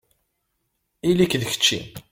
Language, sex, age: Kabyle, male, 30-39